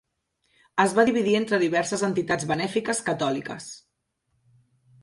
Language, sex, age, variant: Catalan, female, 30-39, Central